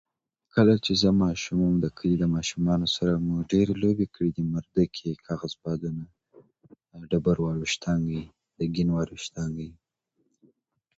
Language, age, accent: Pashto, 19-29, معیاري پښتو